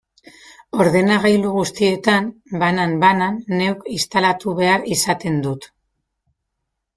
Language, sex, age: Basque, female, 30-39